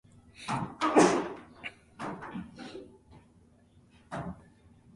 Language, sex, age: English, male, 19-29